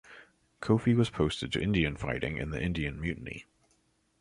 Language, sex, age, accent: English, male, 30-39, United States English